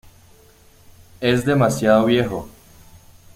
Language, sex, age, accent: Spanish, male, 19-29, Andino-Pacífico: Colombia, Perú, Ecuador, oeste de Bolivia y Venezuela andina